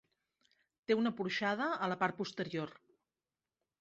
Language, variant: Catalan, Central